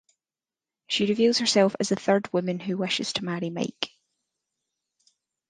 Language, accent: English, Scottish English